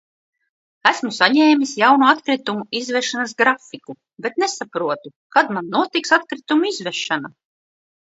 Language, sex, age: Latvian, female, 40-49